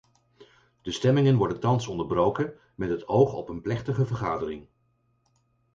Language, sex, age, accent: Dutch, male, 50-59, Nederlands Nederlands